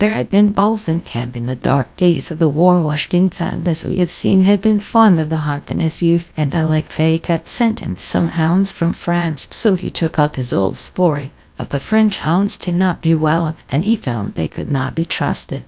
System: TTS, GlowTTS